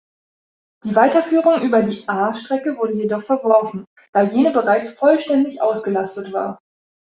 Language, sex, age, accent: German, female, 19-29, Deutschland Deutsch